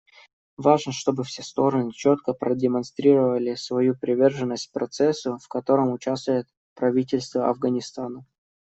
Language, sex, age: Russian, male, 19-29